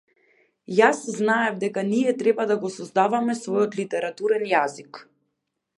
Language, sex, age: Macedonian, female, 19-29